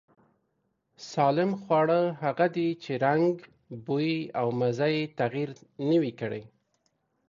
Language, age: Pashto, 30-39